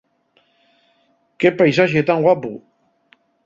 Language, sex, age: Asturian, male, 50-59